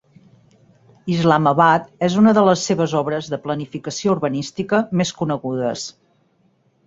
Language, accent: Catalan, Garrotxi